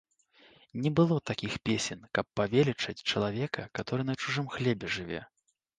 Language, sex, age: Belarusian, male, 19-29